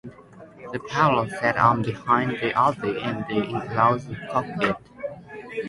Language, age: English, 19-29